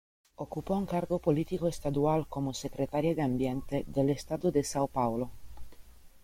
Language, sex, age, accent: Spanish, female, 19-29, España: Centro-Sur peninsular (Madrid, Toledo, Castilla-La Mancha)